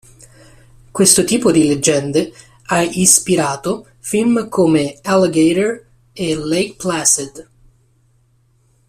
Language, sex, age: Italian, male, 30-39